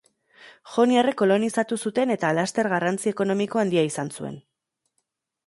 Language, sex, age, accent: Basque, female, 30-39, Erdialdekoa edo Nafarra (Gipuzkoa, Nafarroa)